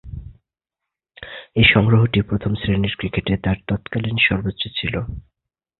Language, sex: Bengali, male